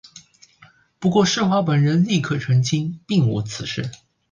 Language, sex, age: Chinese, male, 19-29